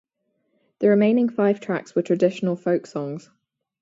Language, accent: English, England English